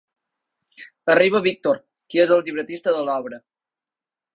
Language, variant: Catalan, Balear